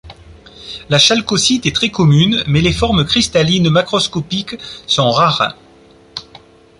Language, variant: French, Français de métropole